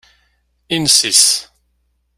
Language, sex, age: Kabyle, male, 40-49